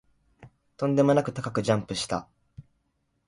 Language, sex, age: Japanese, male, 19-29